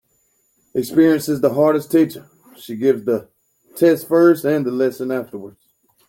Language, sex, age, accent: English, male, 30-39, United States English